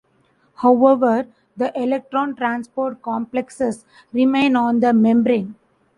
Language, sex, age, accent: English, female, 40-49, India and South Asia (India, Pakistan, Sri Lanka)